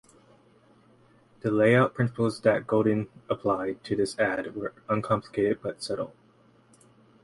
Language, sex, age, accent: English, male, 19-29, United States English